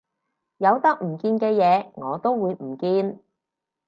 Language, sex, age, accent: Cantonese, female, 30-39, 广州音